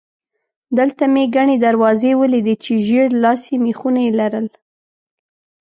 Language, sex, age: Pashto, female, 19-29